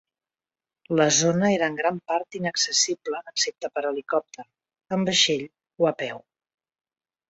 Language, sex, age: Catalan, female, 50-59